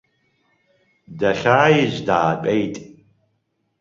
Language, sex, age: Abkhazian, male, 50-59